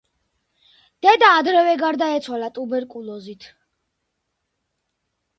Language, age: Georgian, under 19